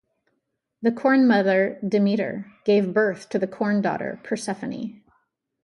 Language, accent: English, United States English